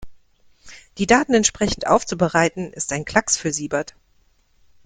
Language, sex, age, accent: German, female, 30-39, Deutschland Deutsch